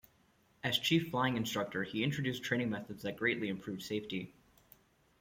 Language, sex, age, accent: English, male, 19-29, United States English